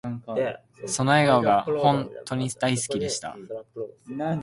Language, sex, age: Japanese, male, under 19